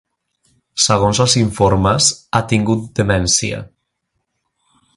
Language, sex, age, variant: Catalan, male, 19-29, Central